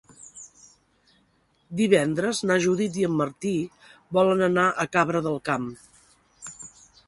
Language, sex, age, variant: Catalan, female, 50-59, Central